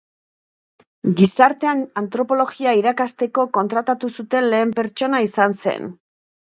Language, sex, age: Basque, female, 50-59